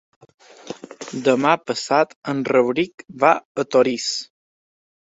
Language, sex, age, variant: Catalan, male, under 19, Balear